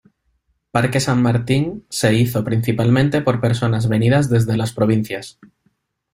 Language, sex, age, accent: Spanish, male, 30-39, España: Sur peninsular (Andalucia, Extremadura, Murcia)